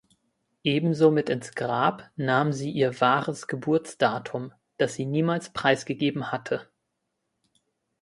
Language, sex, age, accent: German, male, 19-29, Deutschland Deutsch